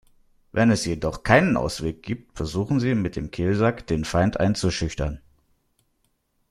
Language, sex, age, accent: German, male, 30-39, Deutschland Deutsch